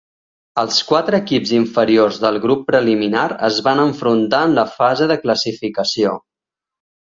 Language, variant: Catalan, Central